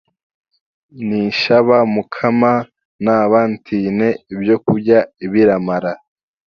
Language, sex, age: Chiga, male, 19-29